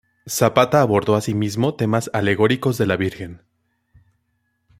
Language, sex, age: Spanish, male, 19-29